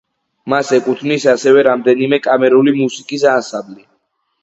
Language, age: Georgian, under 19